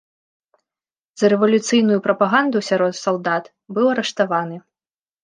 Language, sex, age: Belarusian, female, 19-29